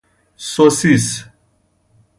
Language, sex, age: Persian, male, 30-39